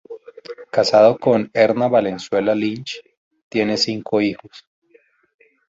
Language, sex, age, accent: Spanish, male, 30-39, Andino-Pacífico: Colombia, Perú, Ecuador, oeste de Bolivia y Venezuela andina